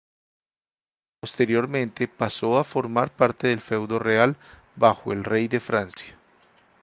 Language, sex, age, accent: Spanish, male, 30-39, Andino-Pacífico: Colombia, Perú, Ecuador, oeste de Bolivia y Venezuela andina